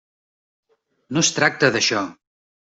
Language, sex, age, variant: Catalan, male, 50-59, Central